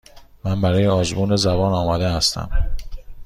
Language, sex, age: Persian, male, 30-39